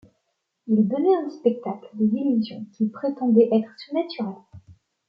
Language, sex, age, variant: French, female, 19-29, Français de métropole